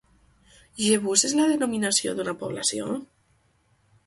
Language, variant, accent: Catalan, Valencià septentrional, septentrional